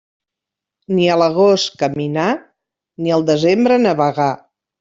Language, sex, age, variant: Catalan, female, 50-59, Central